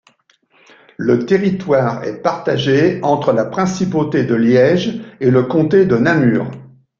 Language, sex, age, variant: French, male, 70-79, Français de métropole